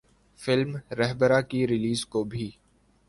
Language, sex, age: Urdu, male, 19-29